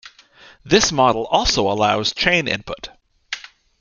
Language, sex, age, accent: English, male, 30-39, Canadian English